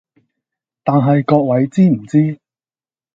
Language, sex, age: Cantonese, male, under 19